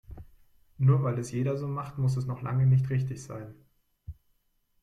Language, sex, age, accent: German, male, 19-29, Deutschland Deutsch